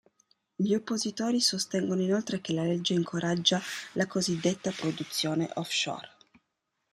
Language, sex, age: Italian, female, 30-39